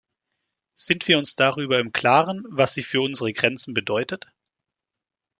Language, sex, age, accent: German, male, 19-29, Deutschland Deutsch